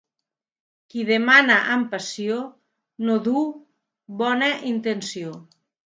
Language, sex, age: Catalan, female, 50-59